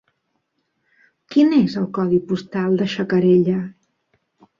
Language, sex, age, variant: Catalan, female, 50-59, Central